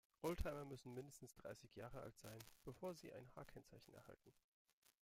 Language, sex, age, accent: German, male, 30-39, Deutschland Deutsch